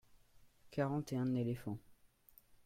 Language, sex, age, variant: French, male, under 19, Français de métropole